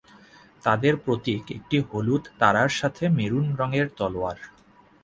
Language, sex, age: Bengali, male, 19-29